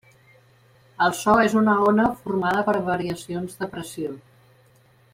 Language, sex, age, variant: Catalan, female, 50-59, Central